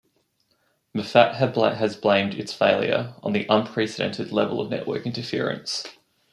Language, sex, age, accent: English, male, 19-29, Australian English